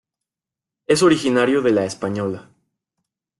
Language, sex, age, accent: Spanish, male, 19-29, México